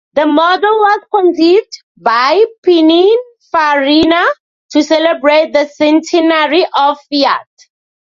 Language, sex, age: English, female, 19-29